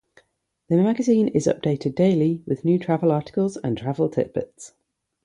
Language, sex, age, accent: English, female, 30-39, England English; yorkshire